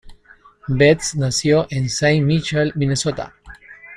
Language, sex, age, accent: Spanish, male, 30-39, Andino-Pacífico: Colombia, Perú, Ecuador, oeste de Bolivia y Venezuela andina